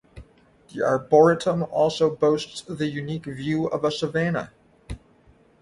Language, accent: English, United States English